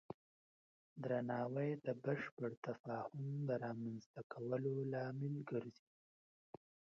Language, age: Pashto, 19-29